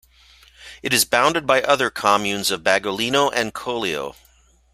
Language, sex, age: English, male, 50-59